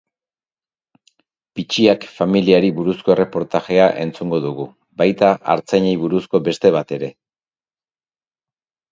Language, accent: Basque, Erdialdekoa edo Nafarra (Gipuzkoa, Nafarroa)